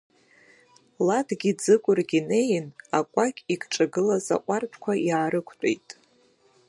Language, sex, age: Abkhazian, female, 19-29